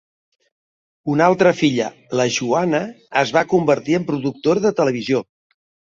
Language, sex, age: Catalan, male, 60-69